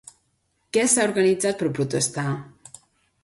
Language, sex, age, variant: Catalan, female, 40-49, Septentrional